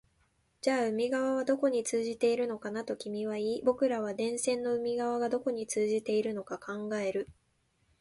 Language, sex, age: Japanese, female, 19-29